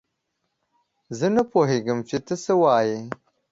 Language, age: Pashto, 19-29